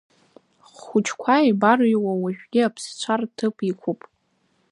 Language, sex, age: Abkhazian, female, under 19